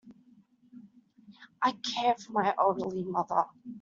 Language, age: English, under 19